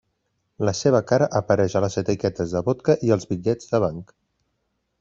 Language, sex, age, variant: Catalan, male, 30-39, Central